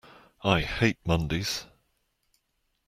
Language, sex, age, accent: English, male, 60-69, England English